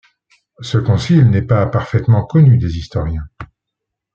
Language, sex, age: French, male, 40-49